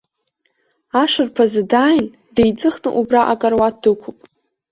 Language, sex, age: Abkhazian, female, under 19